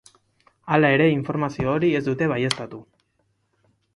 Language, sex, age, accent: Basque, male, 19-29, Mendebalekoa (Araba, Bizkaia, Gipuzkoako mendebaleko herri batzuk)